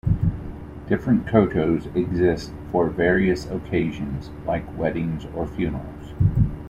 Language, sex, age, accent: English, male, 40-49, United States English